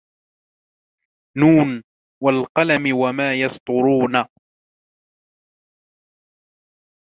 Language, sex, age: Arabic, male, 19-29